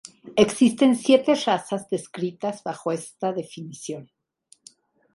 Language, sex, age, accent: Spanish, female, 60-69, México